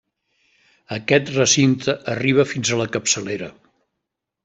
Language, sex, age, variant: Catalan, male, 70-79, Central